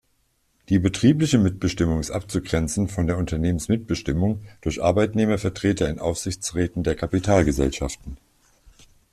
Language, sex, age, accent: German, male, 40-49, Deutschland Deutsch